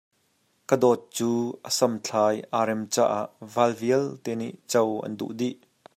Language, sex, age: Hakha Chin, male, 30-39